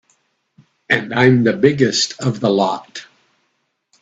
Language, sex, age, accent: English, male, 80-89, United States English